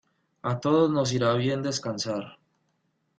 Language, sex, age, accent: Spanish, male, 30-39, Caribe: Cuba, Venezuela, Puerto Rico, República Dominicana, Panamá, Colombia caribeña, México caribeño, Costa del golfo de México